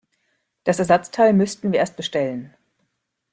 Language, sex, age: German, female, 19-29